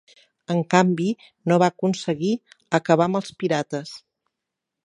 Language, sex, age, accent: Catalan, female, 50-59, central; septentrional